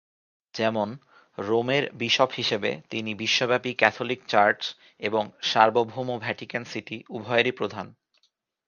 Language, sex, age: Bengali, male, 19-29